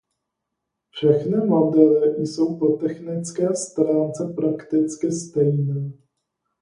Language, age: Czech, 30-39